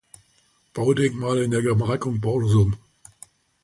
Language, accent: German, Deutschland Deutsch